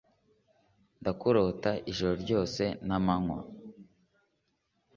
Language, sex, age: Kinyarwanda, male, under 19